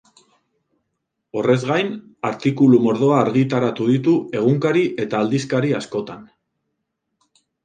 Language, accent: Basque, Mendebalekoa (Araba, Bizkaia, Gipuzkoako mendebaleko herri batzuk)